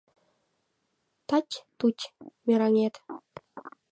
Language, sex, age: Mari, female, 19-29